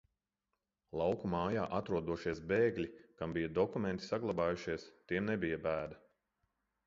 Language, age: Latvian, 30-39